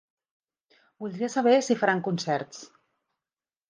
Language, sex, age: Catalan, female, 50-59